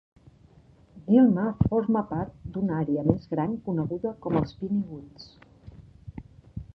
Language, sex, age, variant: Catalan, female, 50-59, Central